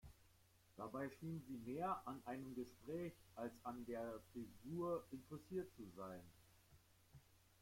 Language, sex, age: German, male, 50-59